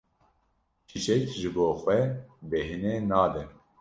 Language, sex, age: Kurdish, male, 19-29